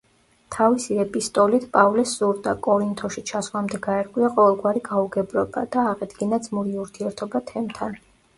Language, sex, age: Georgian, female, 30-39